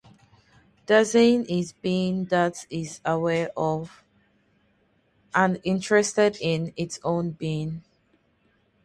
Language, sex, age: English, female, 19-29